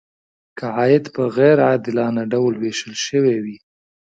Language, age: Pashto, 30-39